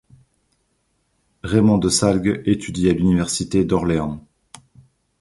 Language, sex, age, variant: French, male, 40-49, Français de métropole